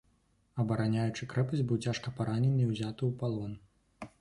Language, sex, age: Belarusian, male, 19-29